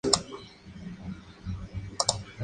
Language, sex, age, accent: Spanish, male, 19-29, México